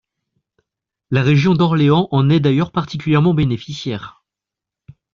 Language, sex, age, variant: French, male, 30-39, Français de métropole